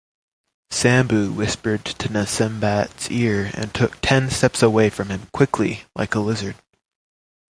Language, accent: English, United States English